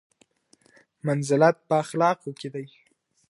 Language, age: Pashto, 19-29